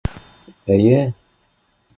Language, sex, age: Bashkir, male, 50-59